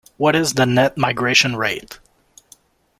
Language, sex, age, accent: English, male, 30-39, Canadian English